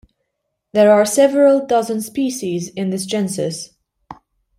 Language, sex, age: English, female, 19-29